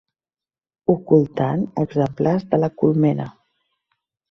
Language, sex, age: Catalan, female, 40-49